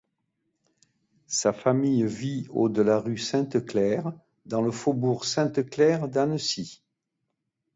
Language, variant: French, Français de métropole